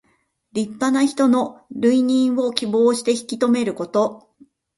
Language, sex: Japanese, female